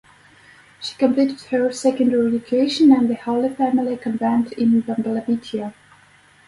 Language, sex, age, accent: English, female, 30-39, United States English